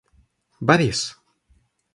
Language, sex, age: Russian, male, 19-29